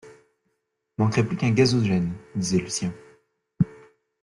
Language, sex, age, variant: French, male, 19-29, Français de métropole